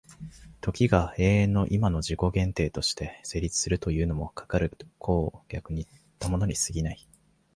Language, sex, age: Japanese, male, 19-29